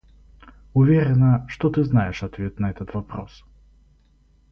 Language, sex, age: Russian, male, 19-29